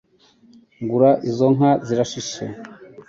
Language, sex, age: Kinyarwanda, male, 30-39